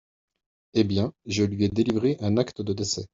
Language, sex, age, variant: French, male, 40-49, Français de métropole